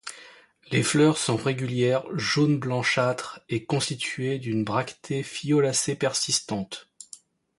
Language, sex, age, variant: French, male, 30-39, Français de métropole